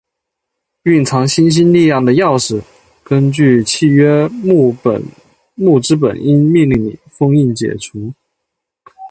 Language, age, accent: Chinese, 19-29, 出生地：江西省